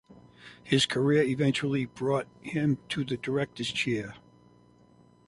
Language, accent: English, United States English